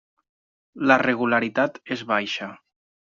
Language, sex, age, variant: Catalan, male, 19-29, Nord-Occidental